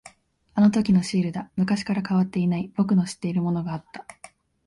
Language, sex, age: Japanese, female, 19-29